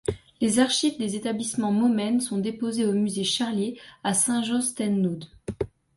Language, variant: French, Français de métropole